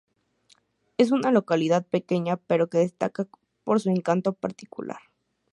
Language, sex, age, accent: Spanish, female, under 19, México